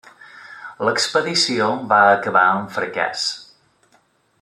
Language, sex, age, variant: Catalan, male, 30-39, Balear